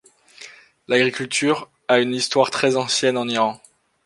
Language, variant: French, Français de métropole